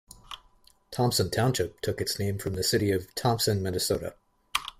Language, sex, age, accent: English, male, 19-29, United States English